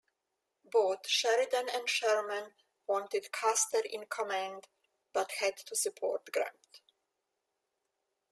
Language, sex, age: English, female, 60-69